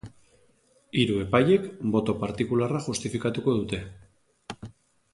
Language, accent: Basque, Erdialdekoa edo Nafarra (Gipuzkoa, Nafarroa)